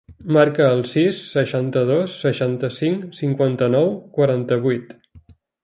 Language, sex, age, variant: Catalan, male, 30-39, Central